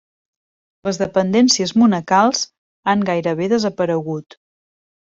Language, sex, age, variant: Catalan, female, 40-49, Central